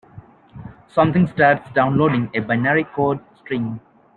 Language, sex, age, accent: English, male, 19-29, England English